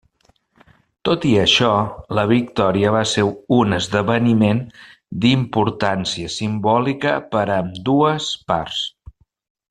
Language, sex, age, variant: Catalan, male, 50-59, Central